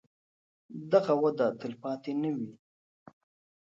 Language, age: Pashto, 30-39